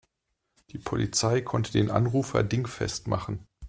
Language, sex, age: German, male, 40-49